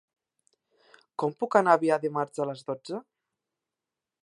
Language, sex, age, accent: Catalan, male, 19-29, Barcelona